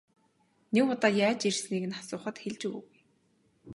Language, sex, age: Mongolian, female, 19-29